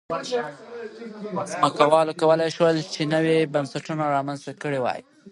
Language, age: Pashto, 19-29